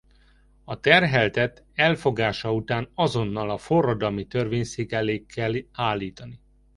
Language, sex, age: Hungarian, male, 30-39